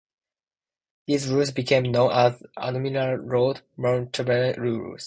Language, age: English, 19-29